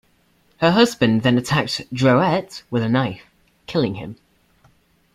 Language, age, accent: English, under 19, England English